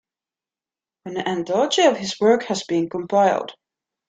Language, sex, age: English, female, 40-49